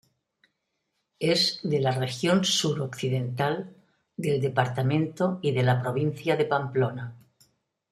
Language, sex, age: Spanish, female, 70-79